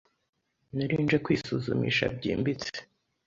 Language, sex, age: Kinyarwanda, male, under 19